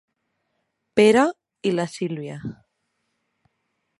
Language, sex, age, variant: Catalan, female, 19-29, Central